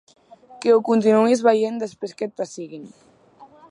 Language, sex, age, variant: Catalan, female, 19-29, Central